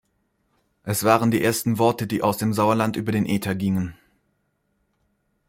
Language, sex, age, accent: German, male, 19-29, Deutschland Deutsch